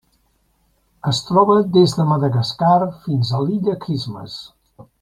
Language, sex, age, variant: Catalan, male, 70-79, Central